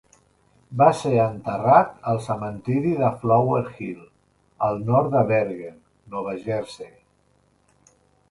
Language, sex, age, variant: Catalan, male, 50-59, Central